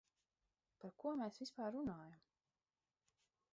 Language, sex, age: Latvian, female, 30-39